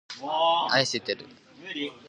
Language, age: Japanese, under 19